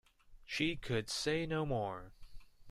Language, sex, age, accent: English, male, 19-29, United States English